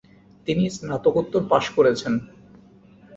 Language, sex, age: Bengali, male, 30-39